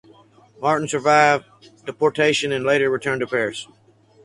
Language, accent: English, United States English